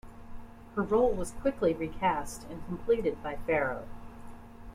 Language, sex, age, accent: English, female, 50-59, United States English